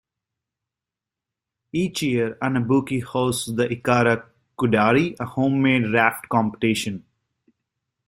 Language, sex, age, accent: English, male, 19-29, United States English